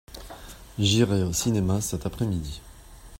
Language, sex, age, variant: French, male, 40-49, Français de métropole